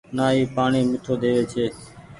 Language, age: Goaria, 19-29